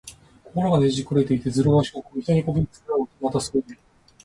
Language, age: Japanese, 30-39